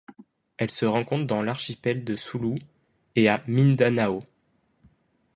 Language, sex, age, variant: French, male, 19-29, Français de métropole